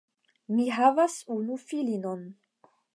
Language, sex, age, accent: Esperanto, female, 19-29, Internacia